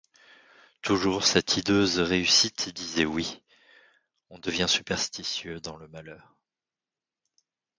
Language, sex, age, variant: French, male, 30-39, Français de métropole